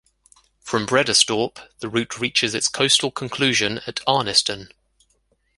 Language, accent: English, England English